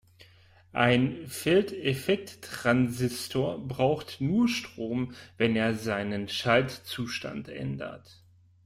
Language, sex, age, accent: German, male, 30-39, Deutschland Deutsch